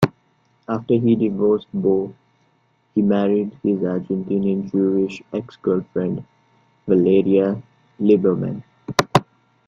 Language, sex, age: English, male, 19-29